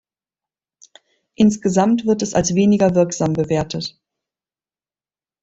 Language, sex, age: German, female, 50-59